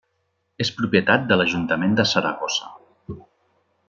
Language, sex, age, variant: Catalan, male, 50-59, Central